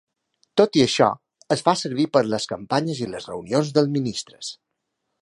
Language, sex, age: Catalan, male, 30-39